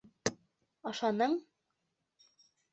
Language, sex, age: Bashkir, female, under 19